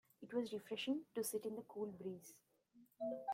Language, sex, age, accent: English, male, 30-39, India and South Asia (India, Pakistan, Sri Lanka)